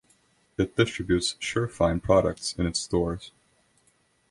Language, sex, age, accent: English, male, 19-29, United States English